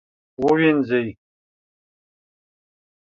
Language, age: Pashto, 40-49